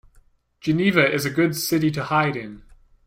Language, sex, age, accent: English, male, 19-29, Canadian English